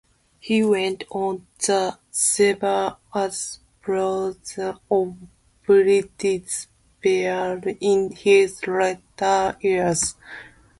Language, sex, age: English, female, 30-39